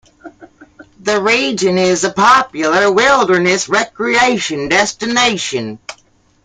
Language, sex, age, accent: English, male, 40-49, United States English